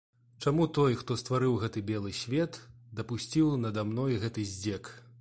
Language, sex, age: Belarusian, male, 19-29